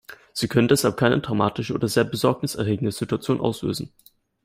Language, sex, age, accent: German, male, 19-29, Deutschland Deutsch